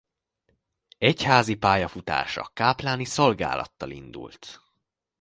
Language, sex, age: Hungarian, male, under 19